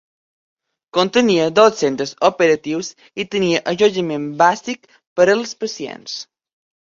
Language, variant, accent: Catalan, Balear, balear